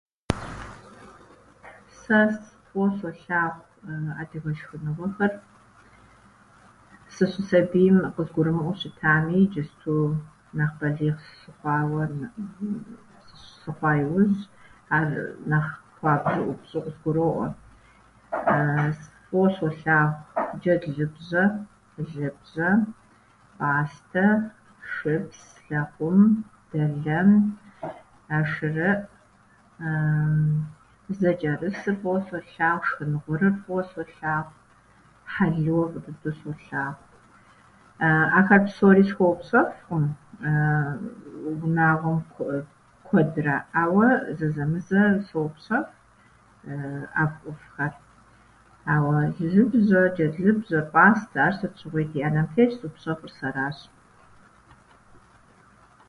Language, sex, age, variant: Kabardian, female, 50-59, Адыгэбзэ (Къэбэрдей, Кирил, Урысей)